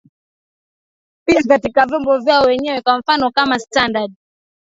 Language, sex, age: Swahili, female, 19-29